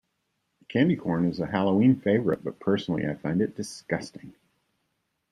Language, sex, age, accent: English, male, 60-69, United States English